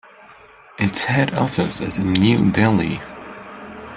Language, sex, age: English, male, under 19